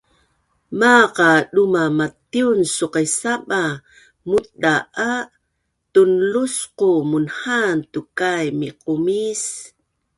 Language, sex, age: Bunun, female, 60-69